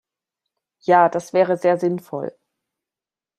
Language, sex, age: German, female, 40-49